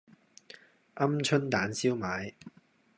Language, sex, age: Cantonese, male, 19-29